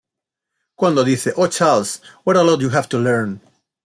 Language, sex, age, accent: Spanish, male, 40-49, España: Centro-Sur peninsular (Madrid, Toledo, Castilla-La Mancha)